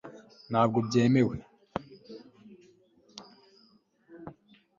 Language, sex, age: Kinyarwanda, male, 19-29